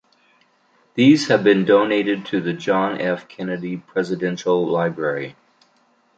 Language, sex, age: English, male, 70-79